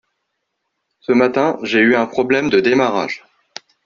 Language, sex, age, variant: French, male, 30-39, Français de métropole